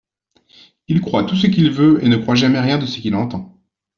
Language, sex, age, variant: French, male, 40-49, Français de métropole